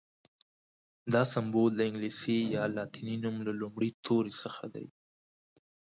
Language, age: Pashto, 19-29